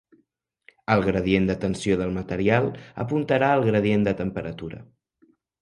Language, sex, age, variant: Catalan, male, 19-29, Central